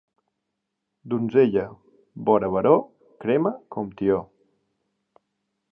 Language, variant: Catalan, Central